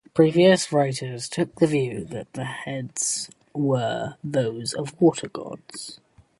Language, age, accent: English, 19-29, England English